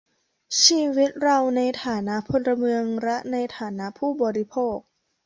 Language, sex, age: Thai, female, under 19